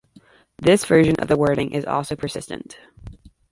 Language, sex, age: English, female, 19-29